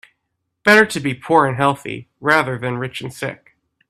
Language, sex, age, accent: English, male, 19-29, United States English